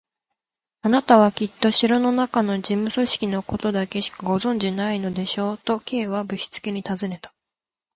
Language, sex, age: Japanese, female, 19-29